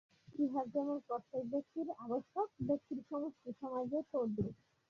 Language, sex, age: Bengali, female, 19-29